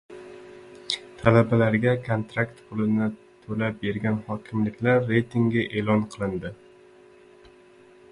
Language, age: Uzbek, 19-29